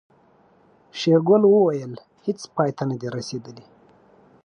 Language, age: Pashto, 30-39